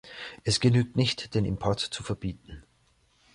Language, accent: German, Österreichisches Deutsch